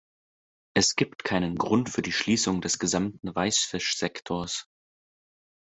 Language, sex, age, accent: German, male, 19-29, Deutschland Deutsch